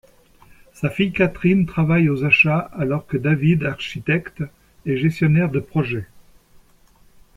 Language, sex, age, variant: French, male, 60-69, Français de métropole